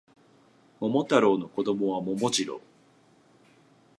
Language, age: Japanese, 40-49